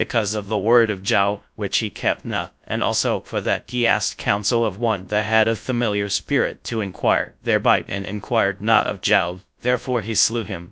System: TTS, GradTTS